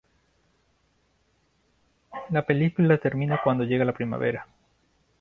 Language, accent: Spanish, Andino-Pacífico: Colombia, Perú, Ecuador, oeste de Bolivia y Venezuela andina